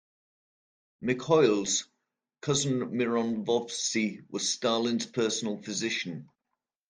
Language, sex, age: English, male, 50-59